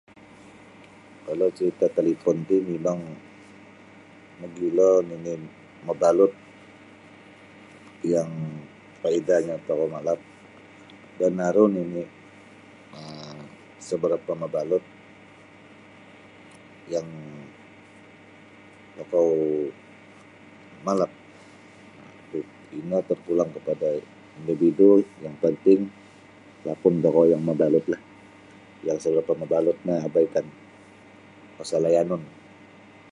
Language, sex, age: Sabah Bisaya, male, 40-49